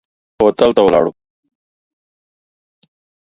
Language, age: Pashto, 40-49